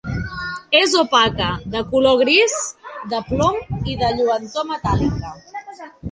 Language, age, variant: Catalan, under 19, Central